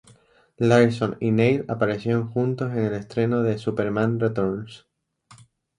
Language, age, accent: Spanish, 19-29, España: Islas Canarias